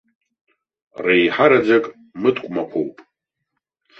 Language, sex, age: Abkhazian, male, 30-39